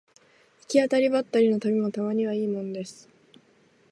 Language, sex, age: Japanese, female, 19-29